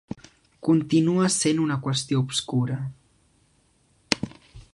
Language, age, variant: Catalan, 19-29, Central